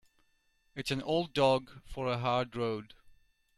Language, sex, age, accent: English, male, 40-49, England English